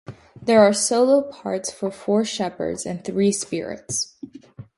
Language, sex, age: English, female, under 19